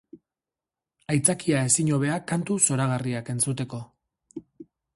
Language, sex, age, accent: Basque, male, 30-39, Mendebalekoa (Araba, Bizkaia, Gipuzkoako mendebaleko herri batzuk)